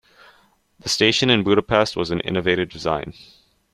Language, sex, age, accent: English, male, under 19, United States English